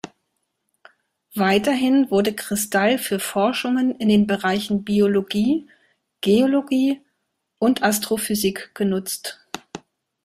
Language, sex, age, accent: German, female, 40-49, Deutschland Deutsch